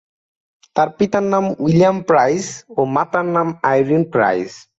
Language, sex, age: Bengali, male, 19-29